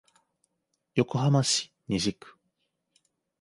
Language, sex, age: Japanese, male, 30-39